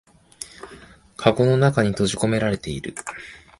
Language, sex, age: Japanese, male, 19-29